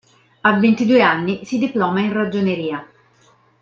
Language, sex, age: Italian, female, 30-39